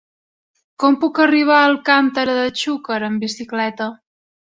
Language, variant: Catalan, Central